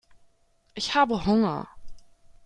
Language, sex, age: German, female, 19-29